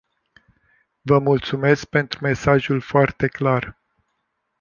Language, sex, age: Romanian, male, 50-59